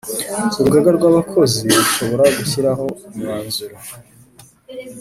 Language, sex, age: Kinyarwanda, female, 30-39